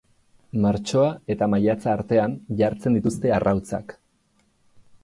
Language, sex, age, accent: Basque, male, 30-39, Erdialdekoa edo Nafarra (Gipuzkoa, Nafarroa)